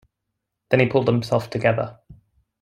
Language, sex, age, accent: English, male, 19-29, England English